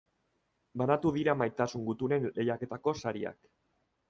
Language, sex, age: Basque, male, 30-39